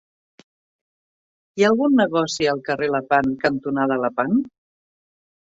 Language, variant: Catalan, Central